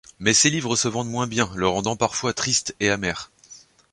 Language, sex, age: French, male, 30-39